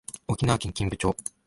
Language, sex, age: Japanese, male, 19-29